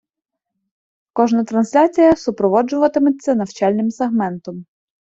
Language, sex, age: Ukrainian, female, 19-29